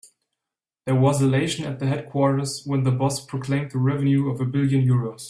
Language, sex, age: English, male, 19-29